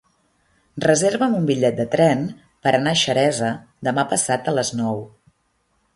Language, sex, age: Catalan, female, 30-39